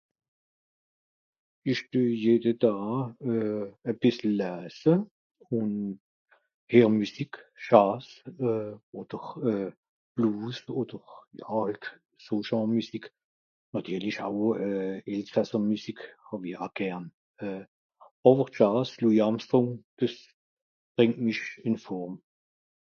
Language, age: Swiss German, 60-69